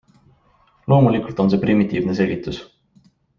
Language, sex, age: Estonian, male, 19-29